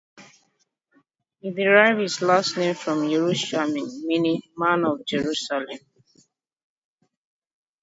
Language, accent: English, England English